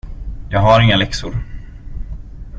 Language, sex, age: Swedish, male, 30-39